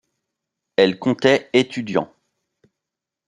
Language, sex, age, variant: French, male, 30-39, Français de métropole